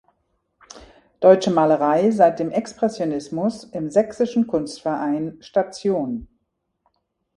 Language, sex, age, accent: German, female, 50-59, Deutschland Deutsch